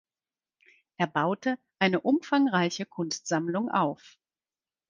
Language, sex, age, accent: German, female, 50-59, Deutschland Deutsch